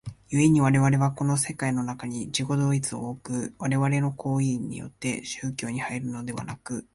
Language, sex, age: Japanese, male, 19-29